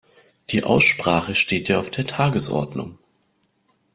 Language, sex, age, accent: German, male, 19-29, Deutschland Deutsch